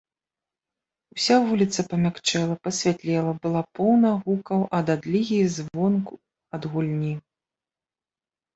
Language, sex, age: Belarusian, female, 30-39